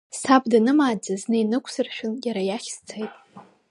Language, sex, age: Abkhazian, female, under 19